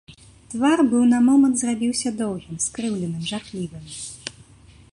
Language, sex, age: Belarusian, female, 19-29